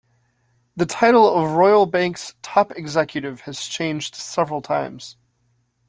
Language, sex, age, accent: English, male, 19-29, United States English